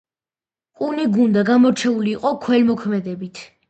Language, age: Georgian, under 19